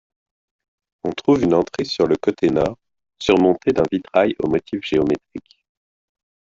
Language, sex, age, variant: French, male, 30-39, Français de métropole